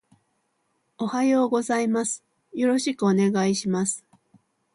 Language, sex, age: Japanese, female, 40-49